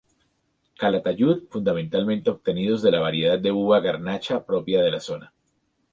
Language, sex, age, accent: Spanish, male, 40-49, Andino-Pacífico: Colombia, Perú, Ecuador, oeste de Bolivia y Venezuela andina